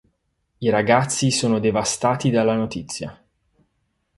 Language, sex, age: Italian, male, 30-39